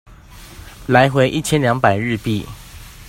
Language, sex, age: Chinese, male, 19-29